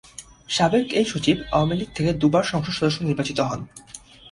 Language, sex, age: Bengali, male, under 19